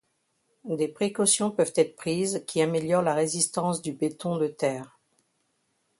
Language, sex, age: French, female, 50-59